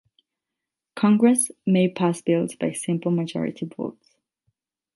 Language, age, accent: English, 19-29, United States English; England English; Irish English